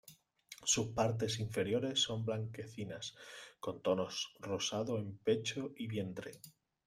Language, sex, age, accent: Spanish, male, 30-39, España: Sur peninsular (Andalucia, Extremadura, Murcia)